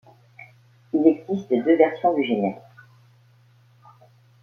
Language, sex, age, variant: French, female, 50-59, Français de métropole